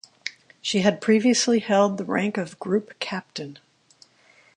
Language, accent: English, United States English